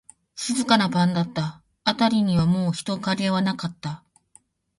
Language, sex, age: Japanese, female, 40-49